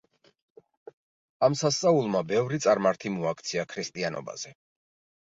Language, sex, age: Georgian, male, 40-49